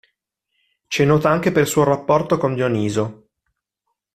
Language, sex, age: Italian, male, 40-49